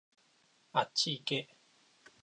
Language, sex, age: Japanese, male, 19-29